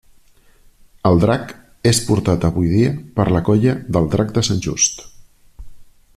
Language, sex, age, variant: Catalan, male, 40-49, Central